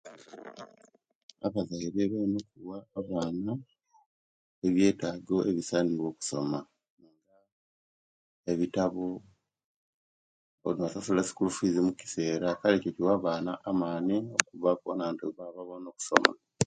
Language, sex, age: Kenyi, male, 30-39